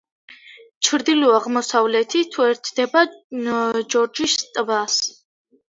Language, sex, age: Georgian, female, under 19